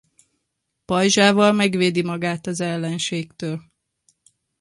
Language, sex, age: Hungarian, male, under 19